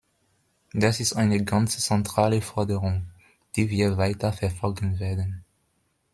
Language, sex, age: German, male, 19-29